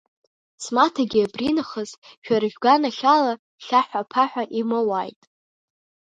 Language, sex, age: Abkhazian, female, under 19